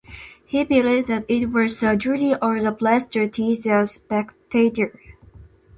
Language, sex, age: English, female, 19-29